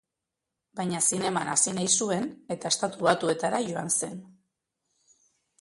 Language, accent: Basque, Mendebalekoa (Araba, Bizkaia, Gipuzkoako mendebaleko herri batzuk)